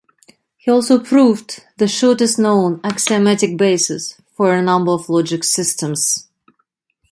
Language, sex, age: English, female, 50-59